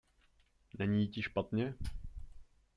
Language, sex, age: Czech, male, 19-29